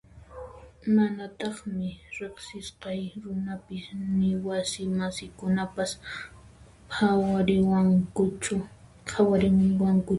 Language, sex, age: Puno Quechua, female, 19-29